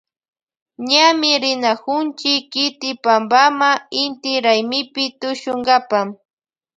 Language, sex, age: Loja Highland Quichua, female, 19-29